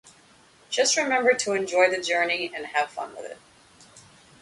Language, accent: English, United States English